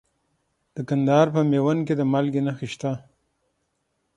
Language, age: Pashto, 40-49